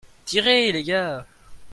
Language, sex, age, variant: French, male, under 19, Français de métropole